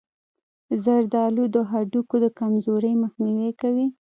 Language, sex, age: Pashto, female, 19-29